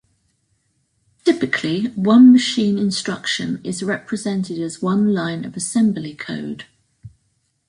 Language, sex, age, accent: English, female, 60-69, England English